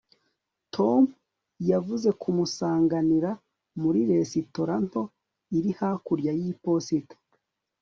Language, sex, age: Kinyarwanda, male, 30-39